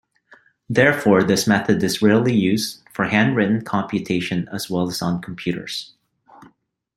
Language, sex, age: English, male, 40-49